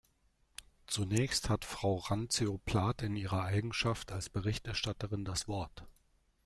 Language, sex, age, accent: German, male, 30-39, Deutschland Deutsch